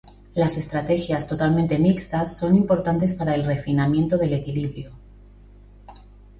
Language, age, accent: Spanish, 40-49, España: Centro-Sur peninsular (Madrid, Toledo, Castilla-La Mancha)